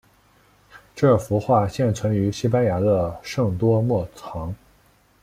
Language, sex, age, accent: Chinese, male, 19-29, 出生地：河南省